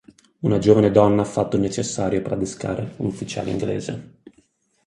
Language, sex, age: Italian, male, 40-49